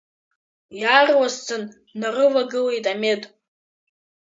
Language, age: Abkhazian, under 19